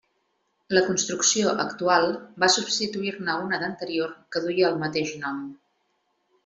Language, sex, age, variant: Catalan, female, 40-49, Central